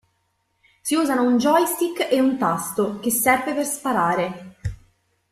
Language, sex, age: Italian, female, 30-39